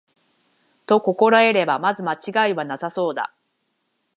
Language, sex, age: Japanese, female, 30-39